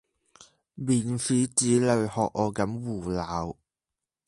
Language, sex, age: Cantonese, male, under 19